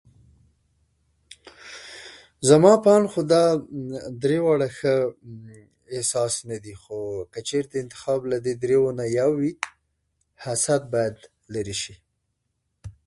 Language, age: Pashto, 30-39